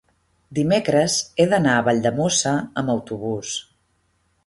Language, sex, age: Catalan, female, 30-39